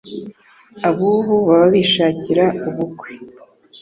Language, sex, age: Kinyarwanda, female, 50-59